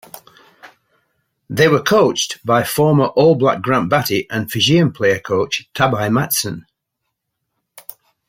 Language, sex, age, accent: English, male, 60-69, England English